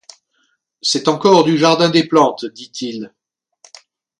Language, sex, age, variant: French, male, 50-59, Français de métropole